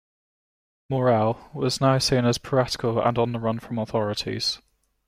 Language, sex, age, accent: English, male, 19-29, England English